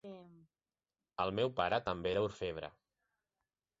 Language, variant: Catalan, Central